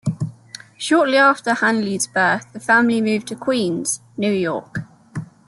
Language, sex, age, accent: English, female, 19-29, England English